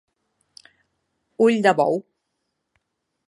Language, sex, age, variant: Catalan, female, 60-69, Central